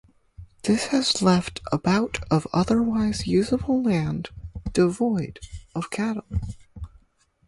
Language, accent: English, United States English